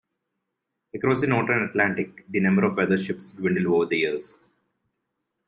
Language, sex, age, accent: English, male, 30-39, India and South Asia (India, Pakistan, Sri Lanka)